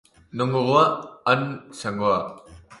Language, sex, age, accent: Basque, female, 40-49, Mendebalekoa (Araba, Bizkaia, Gipuzkoako mendebaleko herri batzuk)